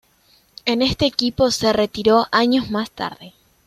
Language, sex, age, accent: Spanish, female, 19-29, Rioplatense: Argentina, Uruguay, este de Bolivia, Paraguay